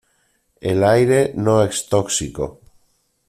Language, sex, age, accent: Spanish, male, 40-49, España: Norte peninsular (Asturias, Castilla y León, Cantabria, País Vasco, Navarra, Aragón, La Rioja, Guadalajara, Cuenca)